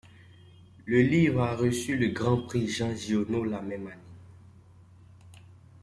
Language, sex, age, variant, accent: French, male, 19-29, Français d'Afrique subsaharienne et des îles africaines, Français de Côte d’Ivoire